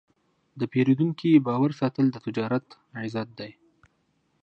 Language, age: Pashto, 19-29